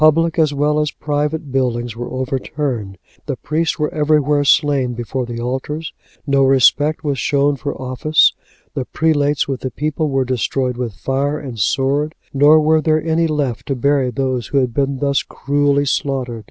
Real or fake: real